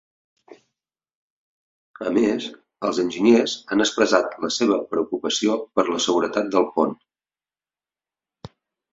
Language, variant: Catalan, Central